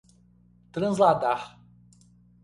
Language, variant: Portuguese, Portuguese (Brasil)